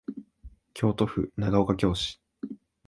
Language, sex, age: Japanese, male, 19-29